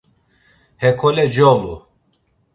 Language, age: Laz, 40-49